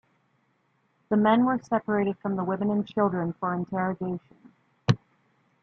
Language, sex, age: English, female, 19-29